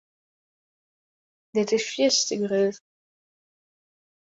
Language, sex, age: Western Frisian, female, under 19